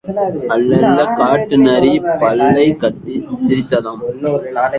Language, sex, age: Tamil, male, 19-29